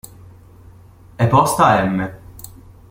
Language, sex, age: Italian, male, 19-29